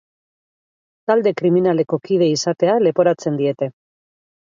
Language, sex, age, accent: Basque, female, 40-49, Mendebalekoa (Araba, Bizkaia, Gipuzkoako mendebaleko herri batzuk)